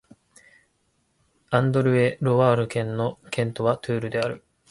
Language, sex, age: Japanese, male, 19-29